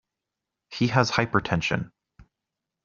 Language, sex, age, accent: English, male, 19-29, United States English